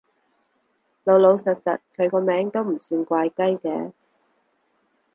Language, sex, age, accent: Cantonese, female, 30-39, 广州音